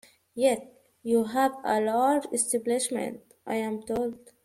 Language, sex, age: English, female, 40-49